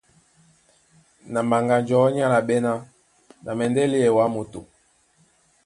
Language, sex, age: Duala, female, 19-29